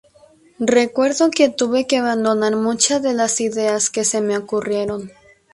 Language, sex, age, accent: Spanish, female, 19-29, México